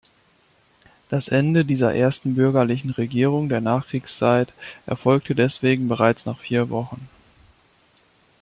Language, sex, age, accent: German, male, 19-29, Deutschland Deutsch